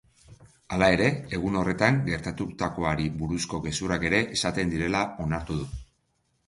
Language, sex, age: Basque, male, 40-49